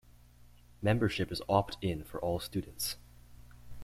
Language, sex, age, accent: English, male, under 19, Canadian English